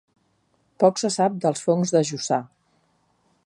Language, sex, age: Catalan, female, 50-59